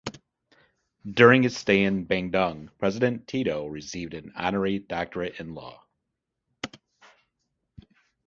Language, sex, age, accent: English, male, 40-49, United States English